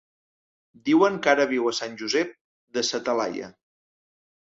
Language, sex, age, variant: Catalan, male, 40-49, Central